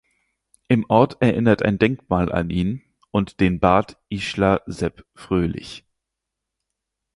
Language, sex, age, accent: German, male, 19-29, Deutschland Deutsch